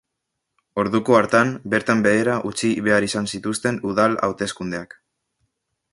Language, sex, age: Basque, male, under 19